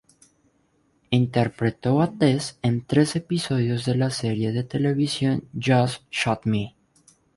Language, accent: Spanish, Caribe: Cuba, Venezuela, Puerto Rico, República Dominicana, Panamá, Colombia caribeña, México caribeño, Costa del golfo de México